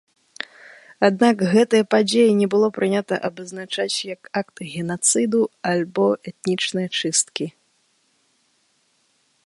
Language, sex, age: Belarusian, female, 30-39